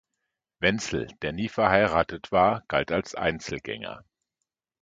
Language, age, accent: German, 50-59, Deutschland Deutsch